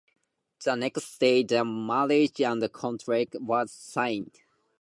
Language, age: English, 19-29